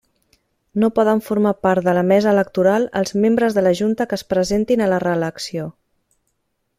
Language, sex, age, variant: Catalan, female, 30-39, Central